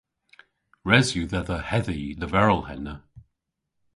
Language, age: Cornish, 50-59